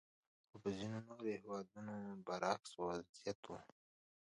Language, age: Pashto, 19-29